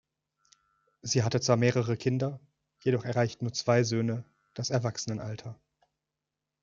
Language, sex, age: German, male, 30-39